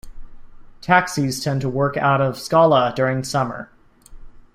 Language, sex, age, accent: English, male, 19-29, United States English